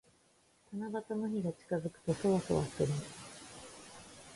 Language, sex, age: Japanese, female, 19-29